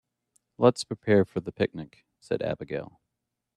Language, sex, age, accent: English, male, 30-39, United States English